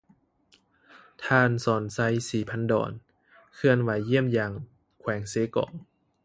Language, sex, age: Lao, male, 19-29